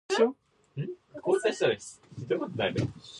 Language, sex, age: English, female, under 19